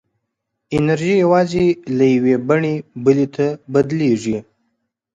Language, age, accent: Pashto, 19-29, کندهارۍ لهجه